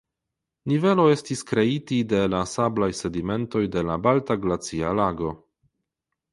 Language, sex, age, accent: Esperanto, male, 30-39, Internacia